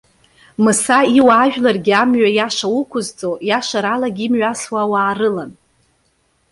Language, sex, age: Abkhazian, female, 30-39